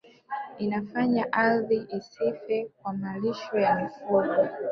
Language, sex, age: Swahili, female, 19-29